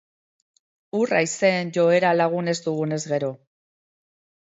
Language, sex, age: Basque, female, 50-59